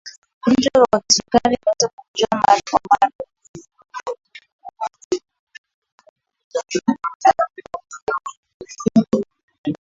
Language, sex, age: Swahili, female, 19-29